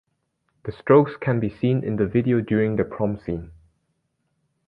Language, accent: English, United States English